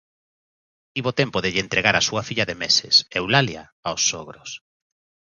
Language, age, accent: Galician, 40-49, Oriental (común en zona oriental)